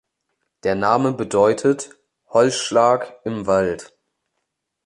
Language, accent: German, Deutschland Deutsch